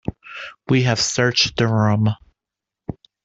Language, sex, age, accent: English, male, 30-39, United States English